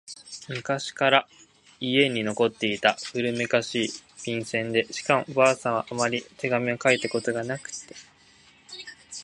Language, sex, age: Japanese, male, 19-29